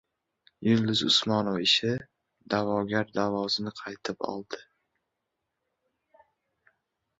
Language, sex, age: Uzbek, male, 19-29